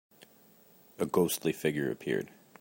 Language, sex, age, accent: English, male, 19-29, United States English